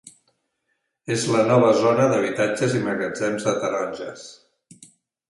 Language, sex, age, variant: Catalan, male, 60-69, Central